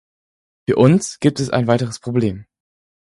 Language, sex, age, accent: German, male, under 19, Deutschland Deutsch